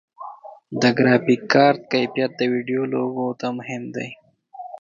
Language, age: Pashto, 19-29